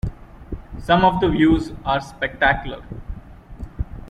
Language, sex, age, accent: English, male, 19-29, India and South Asia (India, Pakistan, Sri Lanka)